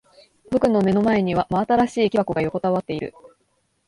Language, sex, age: Japanese, female, 19-29